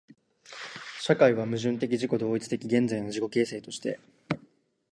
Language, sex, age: Japanese, male, 19-29